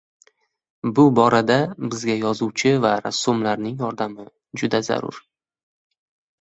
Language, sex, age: Uzbek, male, 19-29